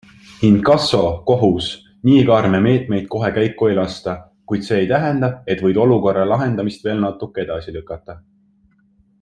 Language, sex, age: Estonian, male, 19-29